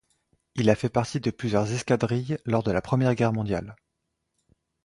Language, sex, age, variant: French, male, 19-29, Français de métropole